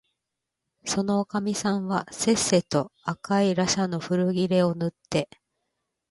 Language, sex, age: Japanese, female, 50-59